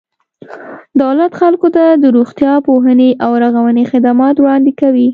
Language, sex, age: Pashto, female, 19-29